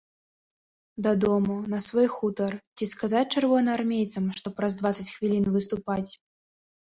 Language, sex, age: Belarusian, female, 19-29